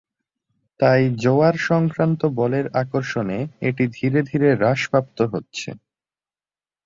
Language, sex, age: Bengali, male, 19-29